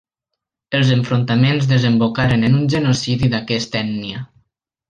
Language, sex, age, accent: Catalan, male, 19-29, valencià